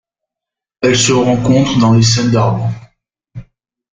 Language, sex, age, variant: French, male, 19-29, Français de métropole